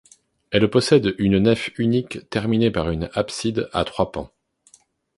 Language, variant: French, Français de métropole